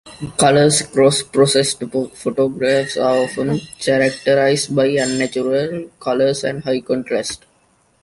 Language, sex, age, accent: English, male, under 19, India and South Asia (India, Pakistan, Sri Lanka)